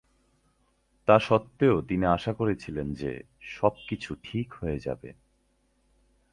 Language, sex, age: Bengali, male, 19-29